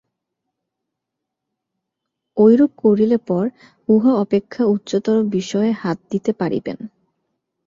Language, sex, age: Bengali, female, 19-29